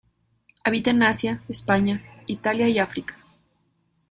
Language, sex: Spanish, female